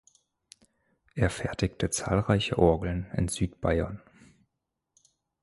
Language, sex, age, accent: German, male, 30-39, Deutschland Deutsch